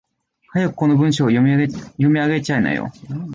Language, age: Japanese, 19-29